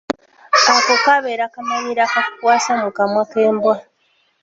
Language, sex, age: Ganda, female, 19-29